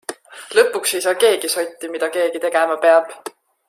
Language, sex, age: Estonian, female, 19-29